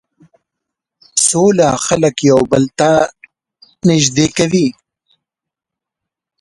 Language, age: Pashto, 30-39